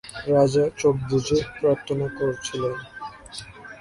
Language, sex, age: Bengali, male, 19-29